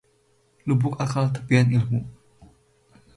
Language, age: Indonesian, 19-29